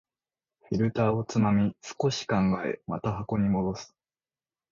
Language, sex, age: Japanese, male, 19-29